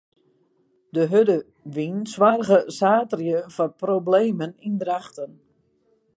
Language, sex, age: Western Frisian, female, 50-59